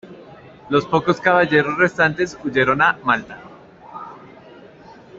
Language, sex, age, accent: Spanish, male, 19-29, Caribe: Cuba, Venezuela, Puerto Rico, República Dominicana, Panamá, Colombia caribeña, México caribeño, Costa del golfo de México